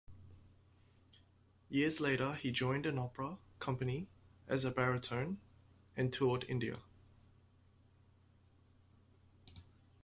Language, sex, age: English, male, 19-29